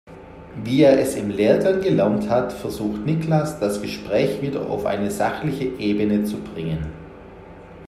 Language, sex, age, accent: German, male, 50-59, Deutschland Deutsch